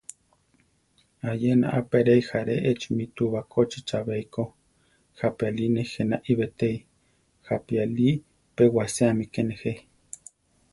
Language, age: Central Tarahumara, 19-29